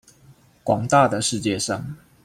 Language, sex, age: Chinese, male, 19-29